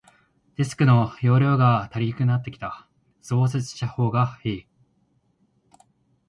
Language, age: Japanese, 19-29